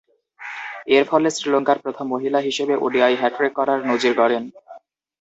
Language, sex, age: Bengali, male, 19-29